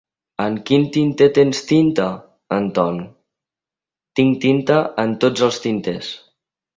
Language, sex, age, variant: Catalan, male, under 19, Central